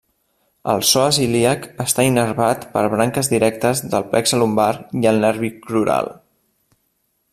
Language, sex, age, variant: Catalan, male, 30-39, Central